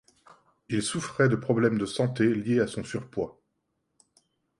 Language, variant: French, Français de métropole